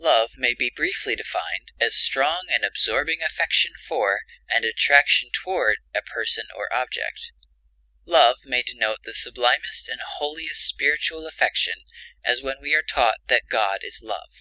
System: none